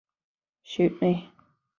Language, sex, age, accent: English, female, 30-39, Northern Irish; yorkshire